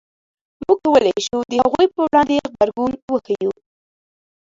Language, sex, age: Pashto, female, under 19